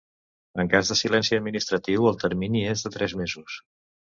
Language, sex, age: Catalan, male, 60-69